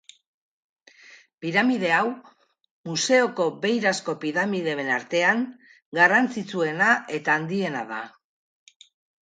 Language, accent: Basque, Mendebalekoa (Araba, Bizkaia, Gipuzkoako mendebaleko herri batzuk)